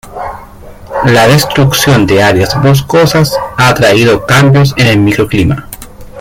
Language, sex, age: Spanish, male, 30-39